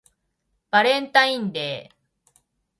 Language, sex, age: Japanese, female, 40-49